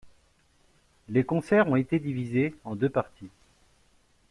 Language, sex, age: French, male, 30-39